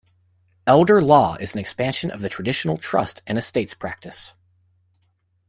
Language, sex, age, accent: English, male, 19-29, United States English